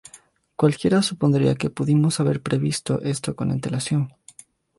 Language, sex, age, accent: Spanish, male, 19-29, Andino-Pacífico: Colombia, Perú, Ecuador, oeste de Bolivia y Venezuela andina